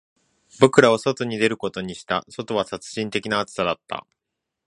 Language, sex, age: Japanese, male, 19-29